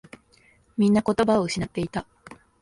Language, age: Japanese, 19-29